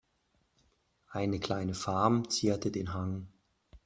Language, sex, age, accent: German, male, 40-49, Deutschland Deutsch